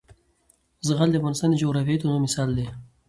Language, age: Pashto, 19-29